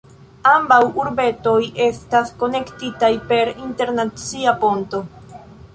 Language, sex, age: Esperanto, female, 19-29